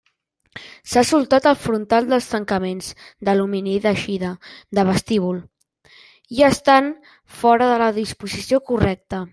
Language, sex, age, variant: Catalan, male, under 19, Central